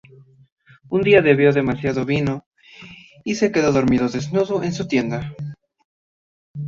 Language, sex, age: Spanish, male, 19-29